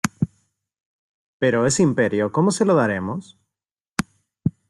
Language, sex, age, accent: Spanish, male, 19-29, Rioplatense: Argentina, Uruguay, este de Bolivia, Paraguay